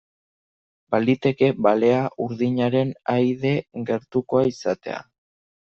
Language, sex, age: Basque, male, under 19